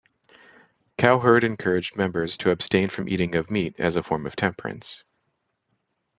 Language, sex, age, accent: English, male, 30-39, United States English